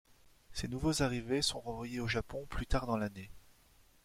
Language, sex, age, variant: French, male, 30-39, Français de métropole